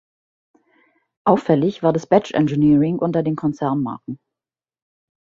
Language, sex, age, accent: German, female, 50-59, Deutschland Deutsch